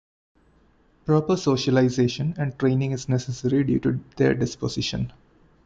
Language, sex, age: English, male, 19-29